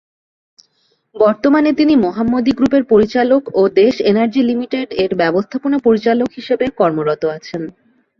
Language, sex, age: Bengali, female, 30-39